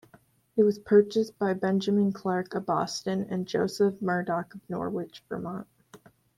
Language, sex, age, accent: English, female, under 19, United States English